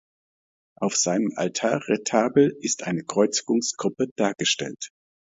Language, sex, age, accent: German, male, 50-59, Deutschland Deutsch